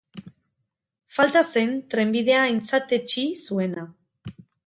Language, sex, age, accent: Basque, female, 30-39, Erdialdekoa edo Nafarra (Gipuzkoa, Nafarroa)